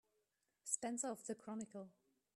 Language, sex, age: English, female, 30-39